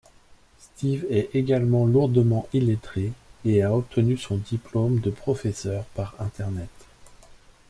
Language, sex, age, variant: French, male, 40-49, Français de métropole